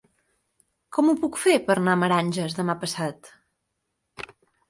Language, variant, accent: Catalan, Central, Girona